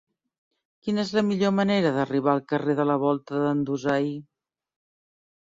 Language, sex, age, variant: Catalan, female, 50-59, Central